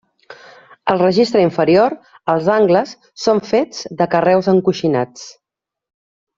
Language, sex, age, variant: Catalan, female, 30-39, Central